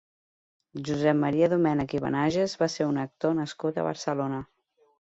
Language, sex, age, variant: Catalan, female, 30-39, Central